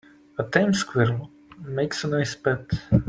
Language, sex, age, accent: English, male, 30-39, United States English